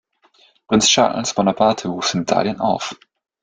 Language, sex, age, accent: German, male, 19-29, Österreichisches Deutsch